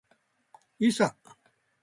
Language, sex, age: Japanese, male, 60-69